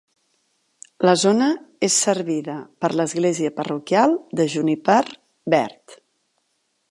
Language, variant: Catalan, Central